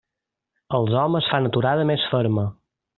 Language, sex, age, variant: Catalan, male, 19-29, Balear